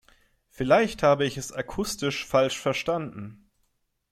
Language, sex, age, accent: German, male, 30-39, Deutschland Deutsch